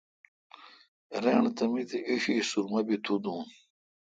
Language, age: Kalkoti, 50-59